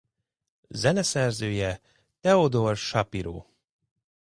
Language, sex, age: Hungarian, male, 40-49